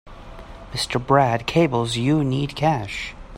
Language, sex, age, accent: English, male, 40-49, United States English